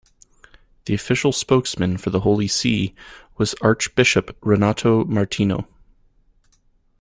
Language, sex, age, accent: English, male, 30-39, United States English